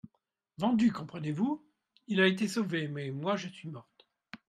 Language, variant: French, Français de métropole